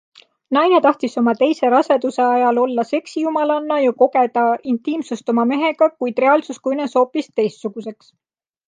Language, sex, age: Estonian, female, 30-39